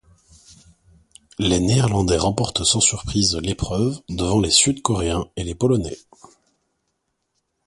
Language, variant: French, Français de métropole